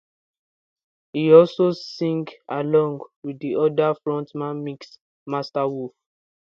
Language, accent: English, United States English